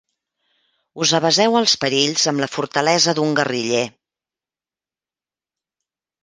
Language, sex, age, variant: Catalan, female, 50-59, Central